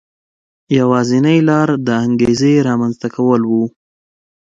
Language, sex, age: Pashto, male, 19-29